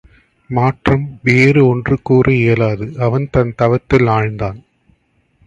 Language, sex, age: Tamil, male, 30-39